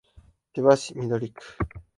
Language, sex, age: Japanese, male, 19-29